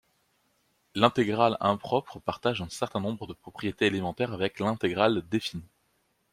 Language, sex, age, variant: French, male, 19-29, Français de métropole